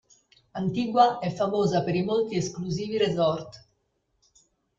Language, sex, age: Italian, female, 60-69